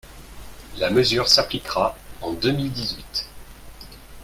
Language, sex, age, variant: French, male, 30-39, Français de métropole